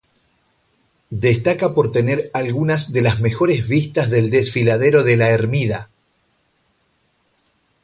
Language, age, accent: Spanish, 50-59, Rioplatense: Argentina, Uruguay, este de Bolivia, Paraguay